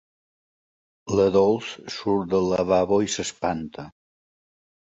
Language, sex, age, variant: Catalan, male, 60-69, Balear